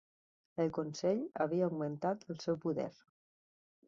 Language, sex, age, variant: Catalan, female, 50-59, Central